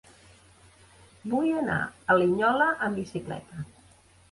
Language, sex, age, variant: Catalan, female, 50-59, Central